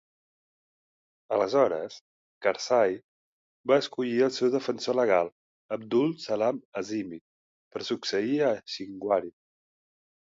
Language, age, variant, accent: Catalan, 30-39, Central, central